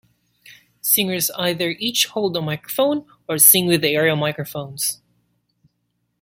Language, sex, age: English, male, 19-29